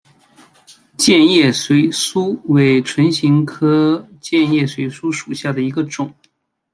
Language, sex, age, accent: Chinese, male, 30-39, 出生地：黑龙江省